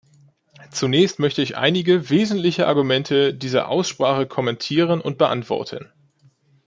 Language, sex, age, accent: German, male, 19-29, Deutschland Deutsch